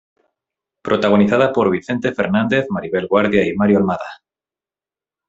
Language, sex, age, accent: Spanish, male, 19-29, España: Norte peninsular (Asturias, Castilla y León, Cantabria, País Vasco, Navarra, Aragón, La Rioja, Guadalajara, Cuenca)